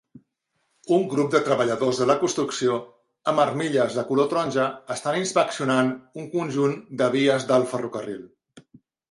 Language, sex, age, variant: Catalan, male, 50-59, Central